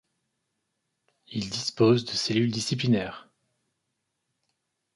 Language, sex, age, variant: French, male, 30-39, Français de métropole